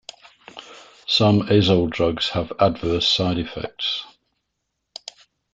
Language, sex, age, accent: English, male, 60-69, England English